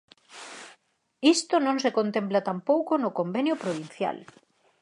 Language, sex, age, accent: Galician, female, 50-59, Normativo (estándar)